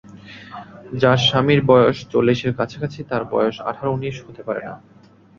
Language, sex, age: Bengali, male, 19-29